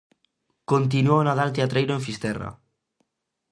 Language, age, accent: Galician, 19-29, Atlántico (seseo e gheada)